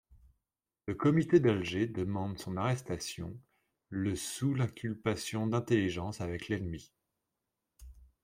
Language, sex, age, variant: French, male, 40-49, Français de métropole